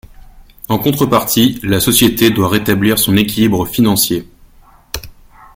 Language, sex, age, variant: French, male, 30-39, Français de métropole